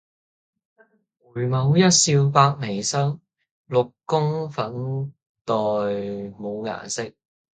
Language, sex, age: Cantonese, male, under 19